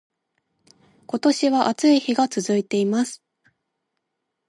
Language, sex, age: Japanese, female, 19-29